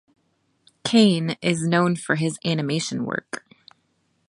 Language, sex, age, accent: English, female, 40-49, United States English